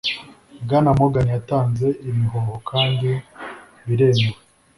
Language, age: Kinyarwanda, 19-29